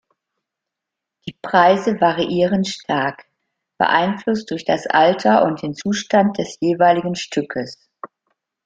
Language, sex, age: German, female, 60-69